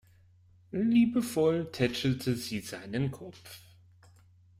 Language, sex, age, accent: German, male, 30-39, Deutschland Deutsch